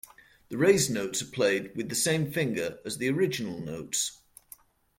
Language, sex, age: English, male, 50-59